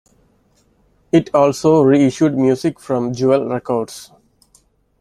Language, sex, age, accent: English, male, 30-39, India and South Asia (India, Pakistan, Sri Lanka)